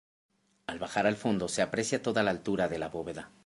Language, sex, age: Spanish, male, 30-39